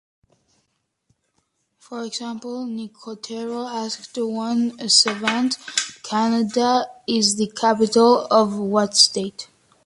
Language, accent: English, United States English